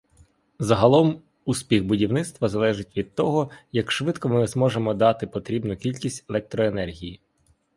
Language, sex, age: Ukrainian, male, 19-29